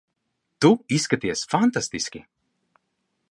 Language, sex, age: Latvian, male, 30-39